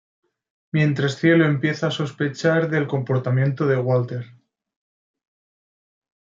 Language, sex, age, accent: Spanish, male, 19-29, España: Centro-Sur peninsular (Madrid, Toledo, Castilla-La Mancha)